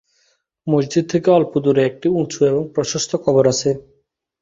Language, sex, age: Bengali, male, 19-29